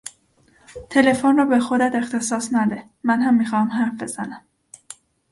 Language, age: Persian, 30-39